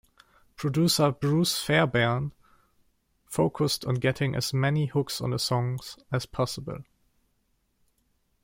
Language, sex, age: English, male, 19-29